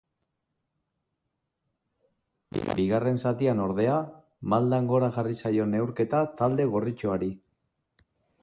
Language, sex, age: Basque, male, 40-49